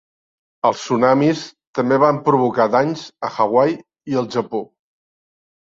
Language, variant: Catalan, Central